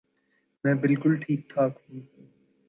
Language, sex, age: Urdu, male, 19-29